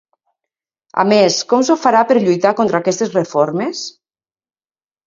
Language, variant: Catalan, Tortosí